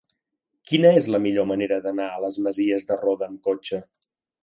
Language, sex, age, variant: Catalan, male, 40-49, Central